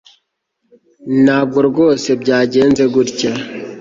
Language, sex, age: Kinyarwanda, male, 19-29